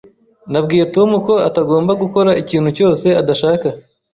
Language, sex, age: Kinyarwanda, male, 19-29